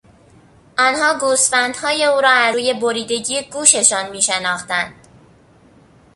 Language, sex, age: Persian, female, under 19